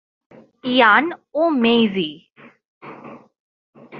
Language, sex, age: Bengali, female, 19-29